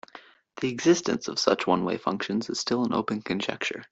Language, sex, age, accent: English, male, under 19, United States English